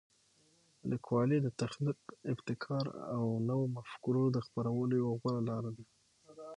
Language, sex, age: Pashto, male, 19-29